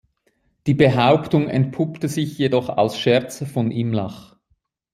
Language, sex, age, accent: German, male, 40-49, Schweizerdeutsch